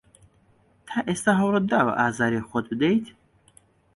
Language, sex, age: Central Kurdish, male, 19-29